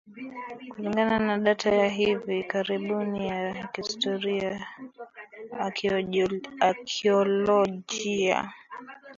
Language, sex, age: Swahili, female, 19-29